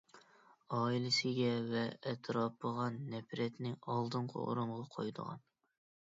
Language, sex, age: Uyghur, male, 19-29